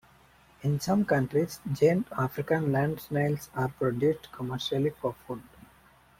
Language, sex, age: English, male, 19-29